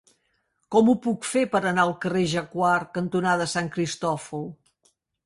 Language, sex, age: Catalan, female, 70-79